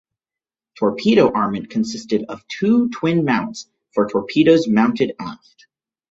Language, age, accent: English, 19-29, United States English